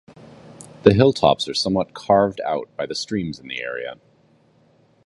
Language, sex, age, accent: English, male, 30-39, United States English